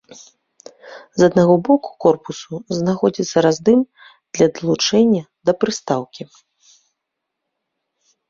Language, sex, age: Belarusian, female, 30-39